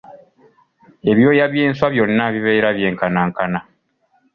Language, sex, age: Ganda, male, 30-39